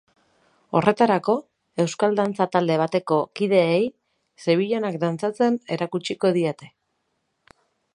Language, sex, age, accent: Basque, female, 30-39, Mendebalekoa (Araba, Bizkaia, Gipuzkoako mendebaleko herri batzuk)